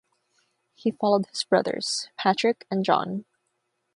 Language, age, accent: English, 19-29, United States English; Filipino